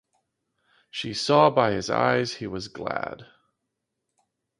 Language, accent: English, United States English